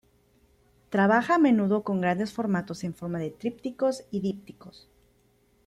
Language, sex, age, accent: Spanish, female, 30-39, Caribe: Cuba, Venezuela, Puerto Rico, República Dominicana, Panamá, Colombia caribeña, México caribeño, Costa del golfo de México